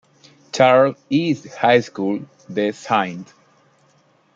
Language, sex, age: Spanish, male, 19-29